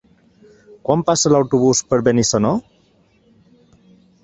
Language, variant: Catalan, Balear